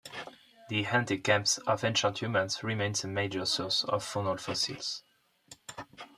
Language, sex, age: English, male, 19-29